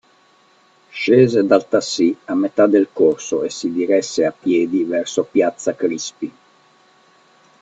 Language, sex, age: Italian, male, 40-49